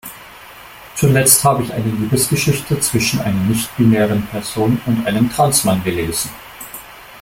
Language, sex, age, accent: German, male, 19-29, Deutschland Deutsch